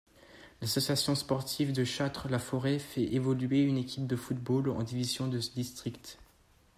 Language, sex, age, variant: French, male, under 19, Français de métropole